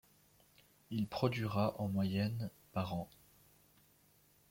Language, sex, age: French, male, 19-29